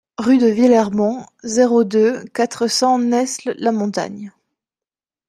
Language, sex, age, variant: French, female, 30-39, Français de métropole